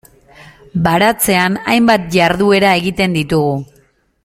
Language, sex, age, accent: Basque, female, 19-29, Mendebalekoa (Araba, Bizkaia, Gipuzkoako mendebaleko herri batzuk)